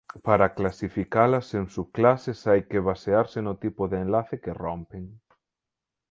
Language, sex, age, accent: Galician, male, 30-39, Atlántico (seseo e gheada)